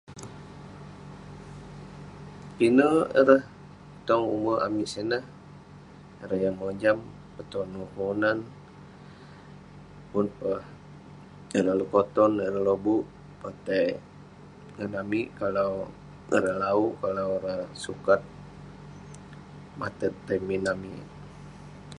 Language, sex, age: Western Penan, male, 19-29